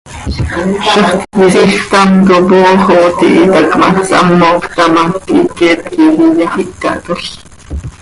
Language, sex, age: Seri, female, 40-49